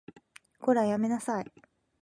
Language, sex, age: Japanese, female, 19-29